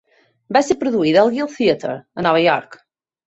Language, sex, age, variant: Catalan, female, 30-39, Central